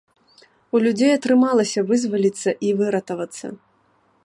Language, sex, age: Belarusian, female, 19-29